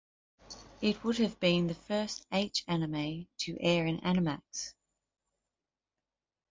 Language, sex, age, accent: English, female, 40-49, Australian English